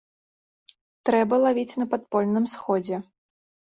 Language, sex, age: Belarusian, female, 19-29